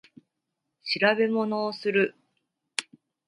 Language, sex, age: Japanese, female, 30-39